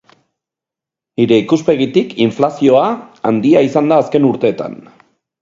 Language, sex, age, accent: Basque, male, 40-49, Erdialdekoa edo Nafarra (Gipuzkoa, Nafarroa)